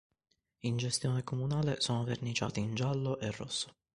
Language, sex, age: Italian, male, 19-29